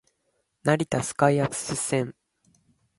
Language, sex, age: Japanese, male, 19-29